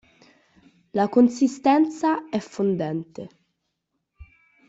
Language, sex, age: Italian, male, 50-59